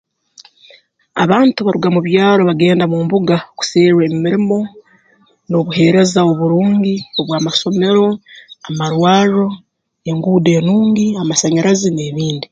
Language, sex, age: Tooro, female, 19-29